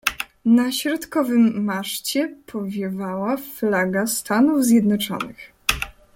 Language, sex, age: Polish, female, 19-29